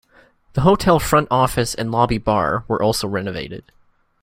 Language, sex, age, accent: English, male, under 19, Canadian English